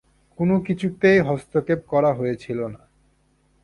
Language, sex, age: Bengali, male, 19-29